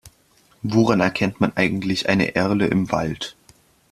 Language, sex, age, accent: German, male, under 19, Deutschland Deutsch